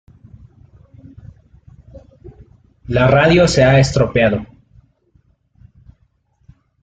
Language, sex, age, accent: Spanish, male, 19-29, México